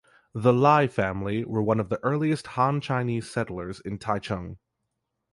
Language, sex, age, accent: English, male, 19-29, Canadian English